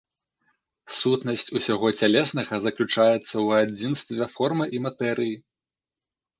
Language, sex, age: Belarusian, male, 19-29